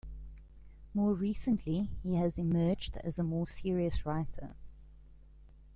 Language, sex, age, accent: English, female, 30-39, Southern African (South Africa, Zimbabwe, Namibia)